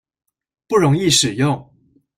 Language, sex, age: Chinese, male, 19-29